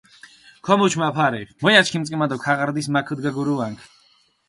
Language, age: Mingrelian, 19-29